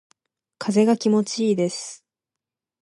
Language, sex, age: Japanese, female, 19-29